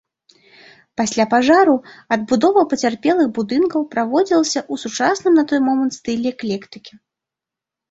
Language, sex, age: Belarusian, female, 30-39